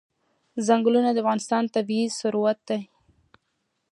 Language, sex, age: Pashto, female, 19-29